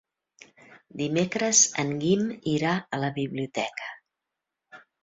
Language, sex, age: Catalan, female, 60-69